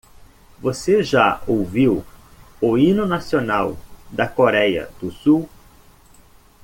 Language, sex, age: Portuguese, male, 30-39